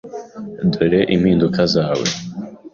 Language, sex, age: Kinyarwanda, male, 19-29